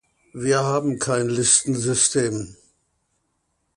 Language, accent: German, Deutschland Deutsch